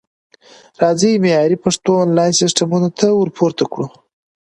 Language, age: Pashto, 19-29